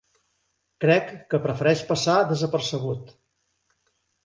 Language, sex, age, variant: Catalan, male, 60-69, Central